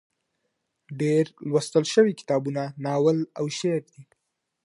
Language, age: Pashto, 19-29